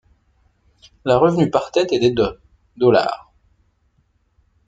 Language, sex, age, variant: French, male, 40-49, Français de métropole